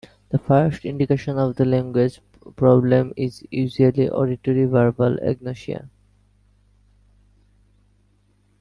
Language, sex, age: English, male, 19-29